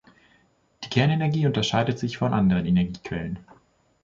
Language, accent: German, Deutschland Deutsch